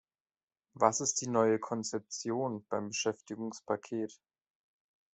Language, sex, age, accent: German, male, 30-39, Deutschland Deutsch